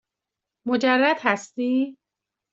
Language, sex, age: Persian, female, 40-49